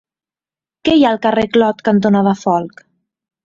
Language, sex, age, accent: Catalan, female, 30-39, valencià